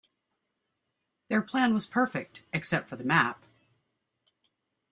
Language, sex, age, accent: English, female, 40-49, United States English